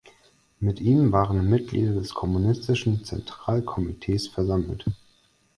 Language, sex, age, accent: German, male, 19-29, Deutschland Deutsch